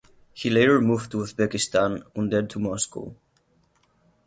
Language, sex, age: English, male, 19-29